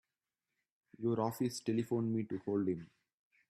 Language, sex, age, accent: English, male, 30-39, India and South Asia (India, Pakistan, Sri Lanka)